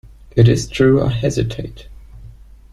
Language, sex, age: English, male, 19-29